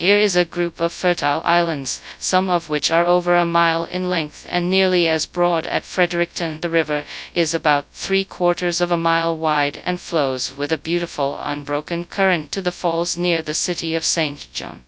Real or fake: fake